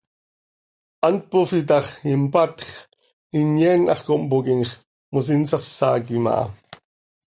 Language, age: Seri, 40-49